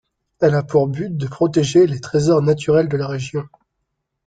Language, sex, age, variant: French, male, 19-29, Français de métropole